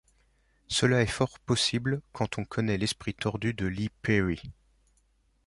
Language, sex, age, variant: French, male, 30-39, Français de métropole